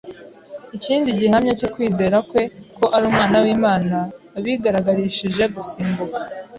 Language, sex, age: Kinyarwanda, female, 19-29